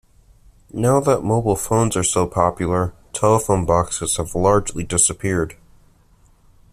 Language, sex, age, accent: English, male, 19-29, United States English